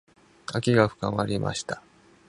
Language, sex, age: Japanese, male, 19-29